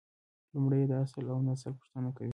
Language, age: Pashto, 19-29